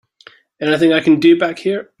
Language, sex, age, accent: English, male, 30-39, Scottish English